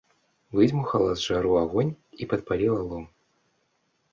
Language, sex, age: Belarusian, male, 19-29